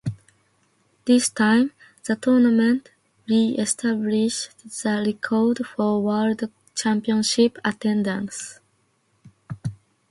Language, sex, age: English, female, 19-29